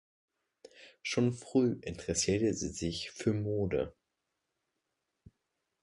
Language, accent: German, Deutschland Deutsch